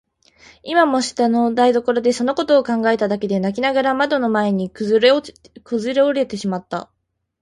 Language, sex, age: Japanese, female, 19-29